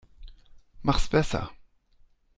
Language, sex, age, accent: German, male, 40-49, Deutschland Deutsch